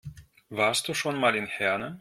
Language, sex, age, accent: German, male, 40-49, Russisch Deutsch